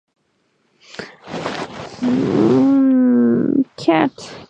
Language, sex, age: English, female, 19-29